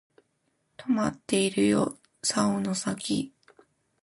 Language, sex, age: Japanese, female, 40-49